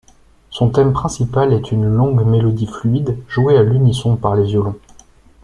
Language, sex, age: French, male, 19-29